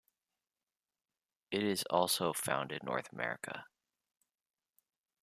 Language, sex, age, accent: English, male, 40-49, Canadian English